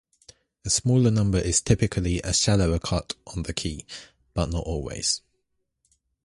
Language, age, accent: English, 19-29, England English